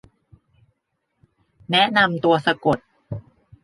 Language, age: Thai, 19-29